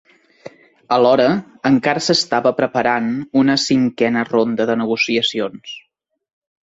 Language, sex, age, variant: Catalan, male, 19-29, Central